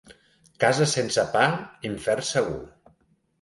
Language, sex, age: Catalan, male, 50-59